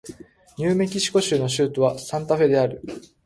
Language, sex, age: Japanese, male, under 19